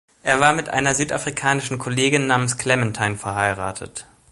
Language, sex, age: German, male, 19-29